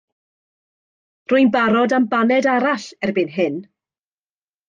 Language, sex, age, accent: Welsh, female, 50-59, Y Deyrnas Unedig Cymraeg